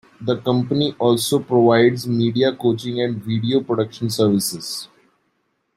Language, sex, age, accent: English, male, 19-29, India and South Asia (India, Pakistan, Sri Lanka)